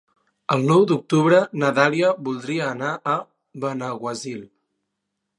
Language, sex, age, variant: Catalan, male, 19-29, Central